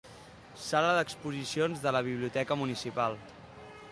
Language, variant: Catalan, Central